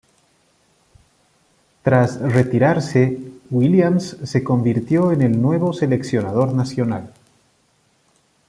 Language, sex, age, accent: Spanish, male, 30-39, Andino-Pacífico: Colombia, Perú, Ecuador, oeste de Bolivia y Venezuela andina